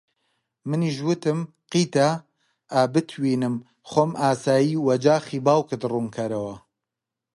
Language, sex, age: Central Kurdish, male, 30-39